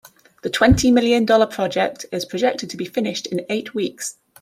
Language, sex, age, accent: English, female, 30-39, England English